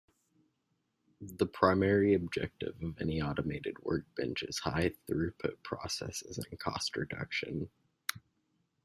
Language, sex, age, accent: English, male, 19-29, United States English